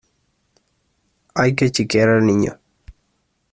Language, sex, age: Spanish, male, 19-29